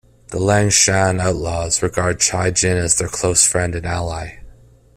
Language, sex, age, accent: English, male, 30-39, Canadian English